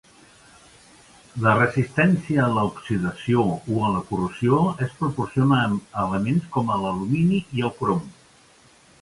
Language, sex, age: Catalan, male, 60-69